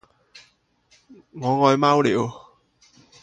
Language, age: Chinese, 30-39